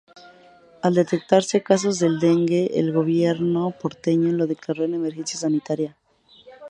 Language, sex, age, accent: Spanish, female, 19-29, México